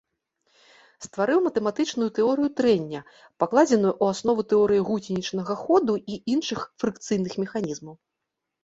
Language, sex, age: Belarusian, female, 40-49